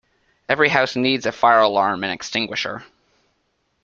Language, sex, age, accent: English, male, 19-29, United States English